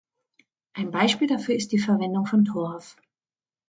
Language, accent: German, Deutschland Deutsch